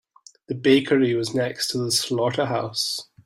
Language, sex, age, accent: English, male, 30-39, Scottish English